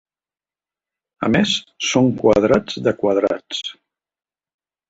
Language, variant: Catalan, Central